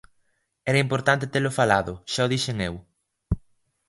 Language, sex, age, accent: Galician, male, under 19, Normativo (estándar)